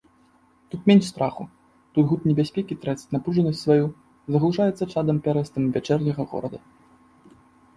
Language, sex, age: Belarusian, male, 19-29